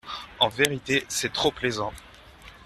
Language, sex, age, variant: French, male, 19-29, Français de métropole